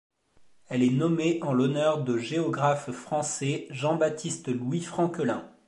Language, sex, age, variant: French, male, 30-39, Français de métropole